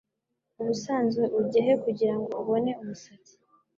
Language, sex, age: Kinyarwanda, female, 19-29